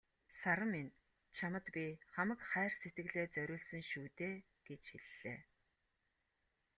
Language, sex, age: Mongolian, female, 30-39